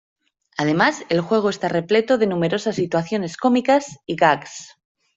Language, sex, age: Spanish, female, 30-39